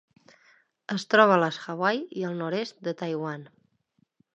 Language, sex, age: Catalan, female, 19-29